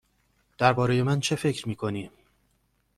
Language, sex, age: Persian, male, 19-29